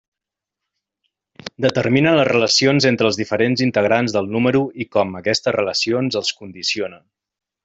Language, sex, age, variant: Catalan, male, 30-39, Central